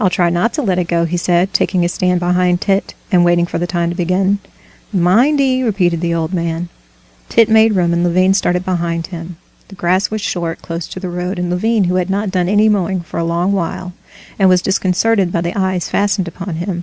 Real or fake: real